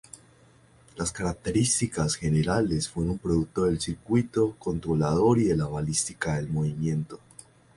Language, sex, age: Spanish, male, under 19